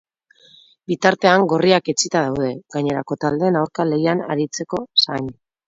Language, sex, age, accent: Basque, female, 30-39, Mendebalekoa (Araba, Bizkaia, Gipuzkoako mendebaleko herri batzuk)